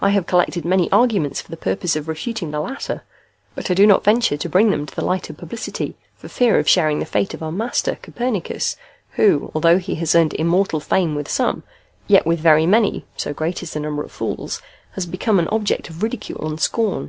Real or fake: real